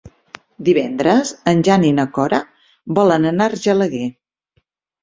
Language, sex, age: Catalan, female, 50-59